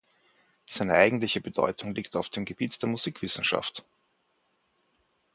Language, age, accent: German, 50-59, Österreichisches Deutsch